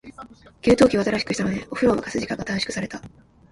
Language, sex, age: Japanese, female, under 19